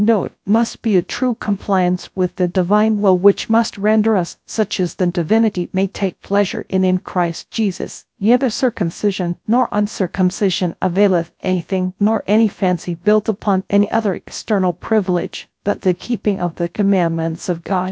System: TTS, GradTTS